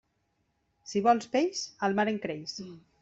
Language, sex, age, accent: Catalan, female, 30-39, valencià